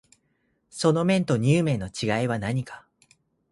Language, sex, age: Japanese, male, 19-29